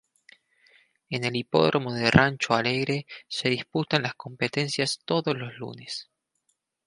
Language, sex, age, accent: Spanish, male, 19-29, Rioplatense: Argentina, Uruguay, este de Bolivia, Paraguay